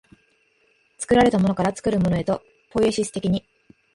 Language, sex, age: Japanese, female, 19-29